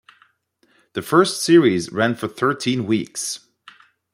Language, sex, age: English, male, 30-39